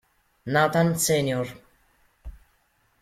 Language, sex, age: Italian, female, 40-49